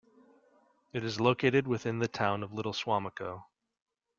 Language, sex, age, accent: English, male, 30-39, United States English